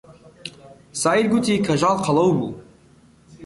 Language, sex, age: Central Kurdish, male, 19-29